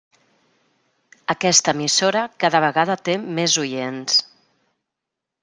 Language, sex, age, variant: Catalan, female, 40-49, Central